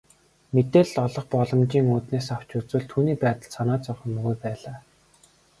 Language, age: Mongolian, 19-29